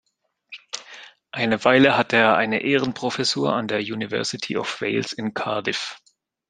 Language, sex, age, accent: German, male, 30-39, Deutschland Deutsch